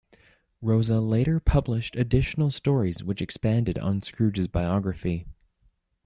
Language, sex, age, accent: English, male, 19-29, United States English